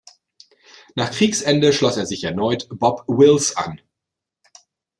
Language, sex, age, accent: German, male, 40-49, Deutschland Deutsch